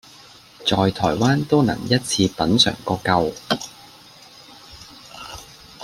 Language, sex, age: Cantonese, male, 19-29